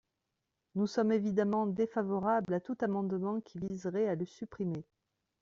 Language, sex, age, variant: French, female, 40-49, Français de métropole